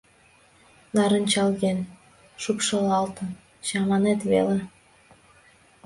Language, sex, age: Mari, female, 19-29